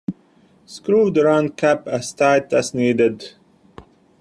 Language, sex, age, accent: English, male, 40-49, Australian English